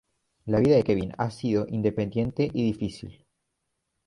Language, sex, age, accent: Spanish, male, under 19, Andino-Pacífico: Colombia, Perú, Ecuador, oeste de Bolivia y Venezuela andina